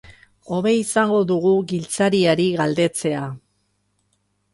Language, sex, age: Basque, female, 50-59